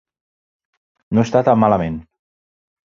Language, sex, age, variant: Catalan, male, 40-49, Central